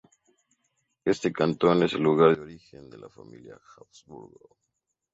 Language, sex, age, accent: Spanish, male, 19-29, México